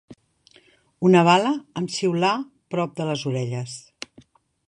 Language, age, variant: Catalan, 60-69, Central